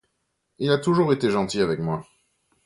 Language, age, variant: French, 19-29, Français de métropole